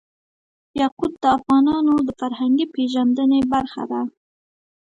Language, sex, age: Pashto, female, 19-29